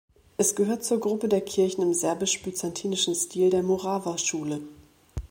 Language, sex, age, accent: German, female, 40-49, Deutschland Deutsch